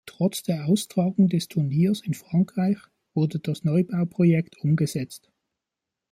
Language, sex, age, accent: German, male, 19-29, Schweizerdeutsch